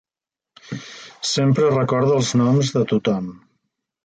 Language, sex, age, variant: Catalan, male, 50-59, Central